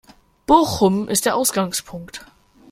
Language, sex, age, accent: German, male, under 19, Deutschland Deutsch